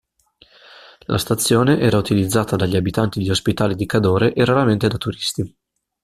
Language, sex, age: Italian, male, 19-29